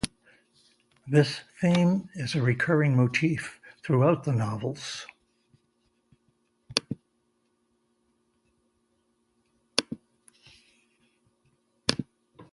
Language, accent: English, United States English